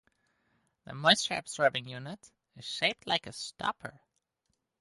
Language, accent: English, United States English